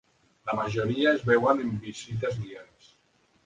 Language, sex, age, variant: Catalan, male, 50-59, Central